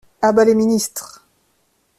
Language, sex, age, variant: French, female, 40-49, Français de métropole